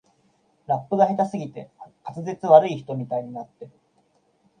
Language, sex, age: Japanese, male, 30-39